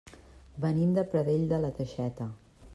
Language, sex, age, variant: Catalan, female, 50-59, Central